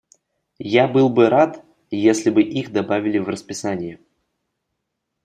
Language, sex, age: Russian, male, under 19